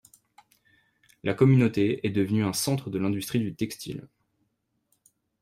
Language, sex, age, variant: French, male, 19-29, Français de métropole